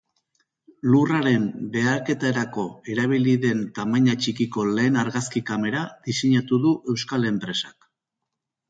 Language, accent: Basque, Mendebalekoa (Araba, Bizkaia, Gipuzkoako mendebaleko herri batzuk)